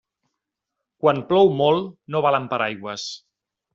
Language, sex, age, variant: Catalan, male, 40-49, Central